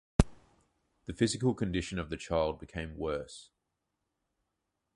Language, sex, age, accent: English, male, 30-39, Australian English